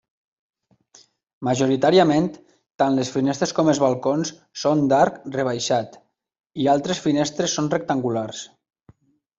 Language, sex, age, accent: Catalan, male, 30-39, valencià